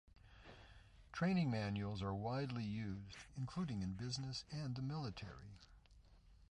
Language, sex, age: English, male, 70-79